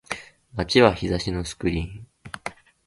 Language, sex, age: Japanese, male, 19-29